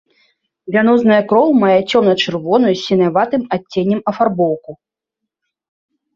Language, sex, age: Belarusian, female, 30-39